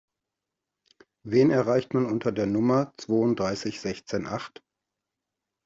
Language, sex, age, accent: German, male, 40-49, Deutschland Deutsch